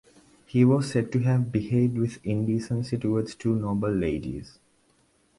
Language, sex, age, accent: English, male, under 19, England English